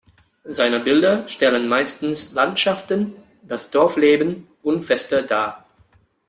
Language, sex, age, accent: German, male, 30-39, Deutschland Deutsch